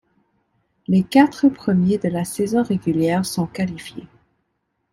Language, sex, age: French, female, 30-39